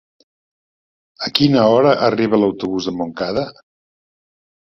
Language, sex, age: Catalan, male, 60-69